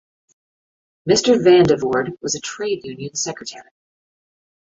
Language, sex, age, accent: English, female, 50-59, United States English